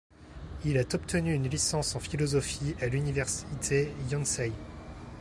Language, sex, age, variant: French, male, 19-29, Français de métropole